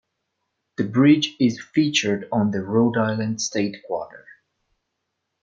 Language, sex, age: English, male, 19-29